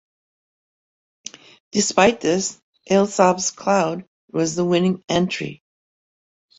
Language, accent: English, United States English